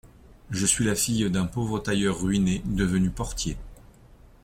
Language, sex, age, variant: French, male, 40-49, Français de métropole